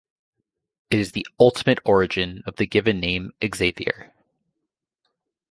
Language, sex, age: English, female, 19-29